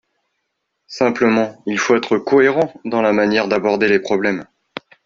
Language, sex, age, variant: French, male, 30-39, Français de métropole